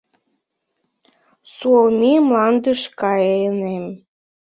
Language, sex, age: Mari, female, 19-29